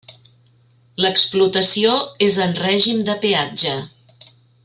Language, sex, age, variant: Catalan, female, 50-59, Central